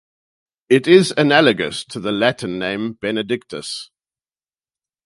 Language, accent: English, Southern African (South Africa, Zimbabwe, Namibia)